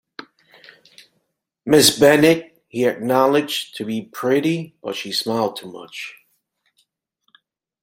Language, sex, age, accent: English, male, 40-49, United States English